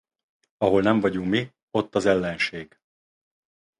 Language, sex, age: Hungarian, male, 40-49